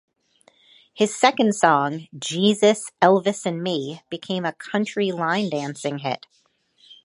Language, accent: English, United States English